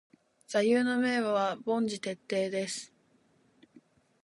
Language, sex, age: Japanese, female, 19-29